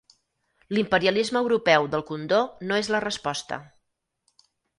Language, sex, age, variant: Catalan, female, 50-59, Central